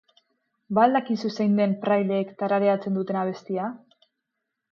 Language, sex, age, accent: Basque, female, 19-29, Mendebalekoa (Araba, Bizkaia, Gipuzkoako mendebaleko herri batzuk)